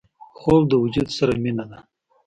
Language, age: Pashto, 40-49